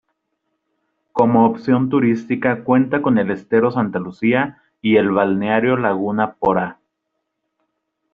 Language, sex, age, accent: Spanish, male, 19-29, México